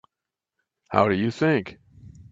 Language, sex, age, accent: English, male, 70-79, United States English